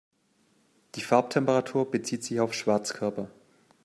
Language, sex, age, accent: German, male, 19-29, Deutschland Deutsch